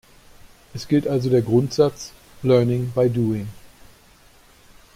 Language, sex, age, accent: German, male, 40-49, Deutschland Deutsch